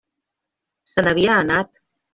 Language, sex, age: Catalan, female, 50-59